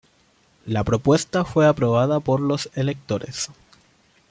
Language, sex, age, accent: Spanish, male, 19-29, Chileno: Chile, Cuyo